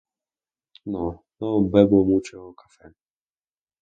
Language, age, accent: Spanish, under 19, España: Norte peninsular (Asturias, Castilla y León, Cantabria, País Vasco, Navarra, Aragón, La Rioja, Guadalajara, Cuenca)